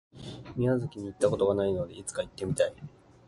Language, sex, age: Japanese, male, 19-29